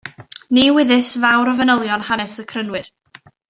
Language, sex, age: Welsh, female, 19-29